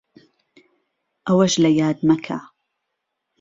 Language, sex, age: Central Kurdish, female, 30-39